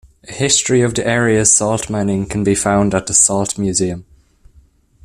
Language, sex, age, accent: English, male, under 19, Irish English